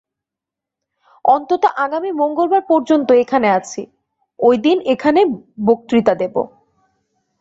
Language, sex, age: Bengali, female, 19-29